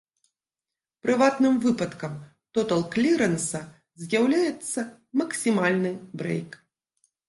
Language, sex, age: Belarusian, female, 40-49